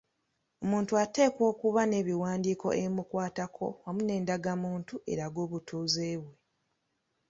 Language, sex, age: Ganda, female, 19-29